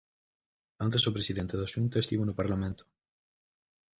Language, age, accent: Galician, under 19, Atlántico (seseo e gheada)